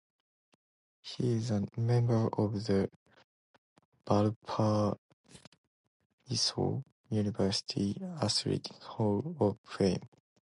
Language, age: English, 19-29